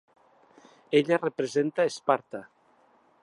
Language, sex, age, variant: Catalan, male, 60-69, Central